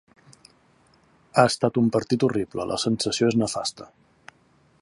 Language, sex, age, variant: Catalan, male, 40-49, Central